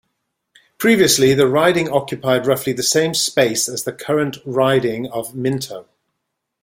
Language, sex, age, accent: English, male, 40-49, England English